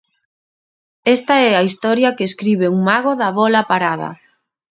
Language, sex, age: Galician, female, 30-39